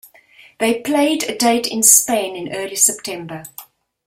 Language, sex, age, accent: English, female, 60-69, Southern African (South Africa, Zimbabwe, Namibia)